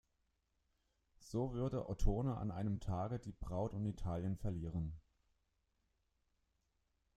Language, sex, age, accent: German, male, 30-39, Deutschland Deutsch